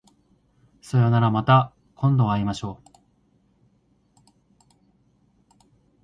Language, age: Japanese, 19-29